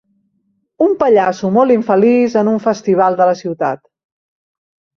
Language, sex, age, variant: Catalan, female, 50-59, Central